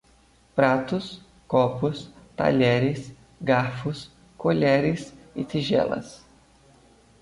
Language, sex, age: Portuguese, male, 30-39